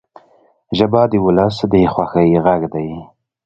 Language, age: Pashto, 19-29